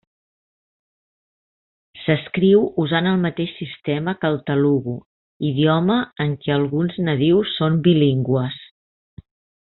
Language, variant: Catalan, Central